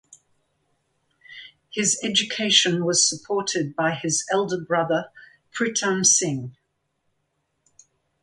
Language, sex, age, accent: English, female, 70-79, England English